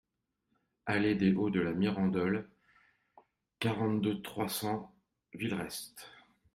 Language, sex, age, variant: French, male, 40-49, Français de métropole